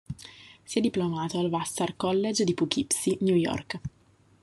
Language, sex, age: Italian, female, 30-39